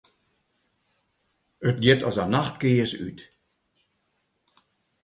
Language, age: Western Frisian, 70-79